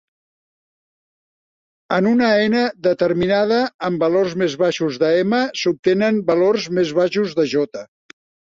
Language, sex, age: Catalan, male, 70-79